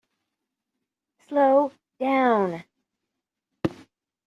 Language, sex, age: English, female, 40-49